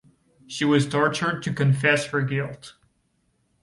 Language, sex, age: English, male, 19-29